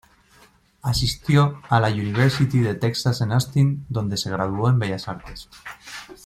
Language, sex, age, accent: Spanish, male, 40-49, España: Norte peninsular (Asturias, Castilla y León, Cantabria, País Vasco, Navarra, Aragón, La Rioja, Guadalajara, Cuenca)